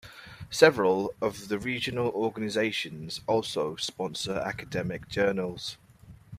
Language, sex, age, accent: English, male, 30-39, England English